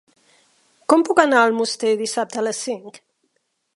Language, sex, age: Catalan, female, 50-59